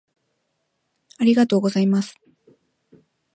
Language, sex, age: Japanese, female, 19-29